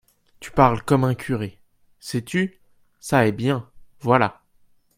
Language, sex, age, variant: French, male, under 19, Français de métropole